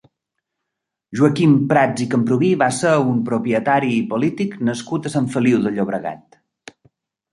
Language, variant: Catalan, Balear